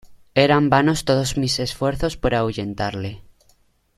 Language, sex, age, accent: Spanish, male, under 19, España: Sur peninsular (Andalucia, Extremadura, Murcia)